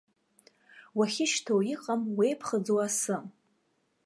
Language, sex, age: Abkhazian, female, 30-39